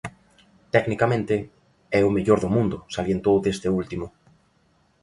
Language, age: Galician, 19-29